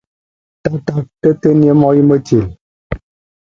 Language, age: Tunen, 40-49